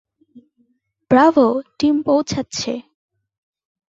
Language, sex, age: Bengali, female, 19-29